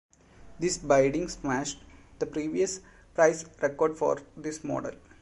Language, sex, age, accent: English, male, 19-29, India and South Asia (India, Pakistan, Sri Lanka)